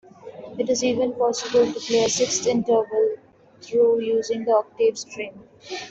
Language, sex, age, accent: English, female, 19-29, India and South Asia (India, Pakistan, Sri Lanka)